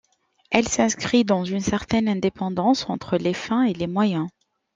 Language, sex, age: French, male, 40-49